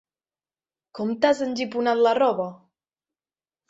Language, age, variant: Catalan, 19-29, Central